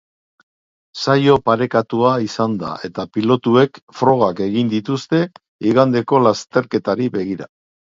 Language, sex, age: Basque, male, 60-69